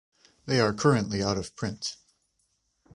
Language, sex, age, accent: English, male, 30-39, United States English